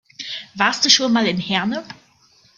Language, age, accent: German, 19-29, Deutschland Deutsch